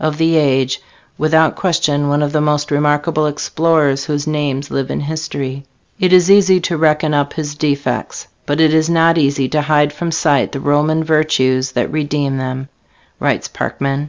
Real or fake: real